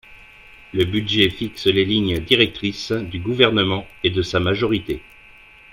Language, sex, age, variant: French, male, 40-49, Français de métropole